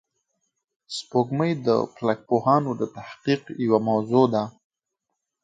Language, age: Pashto, 19-29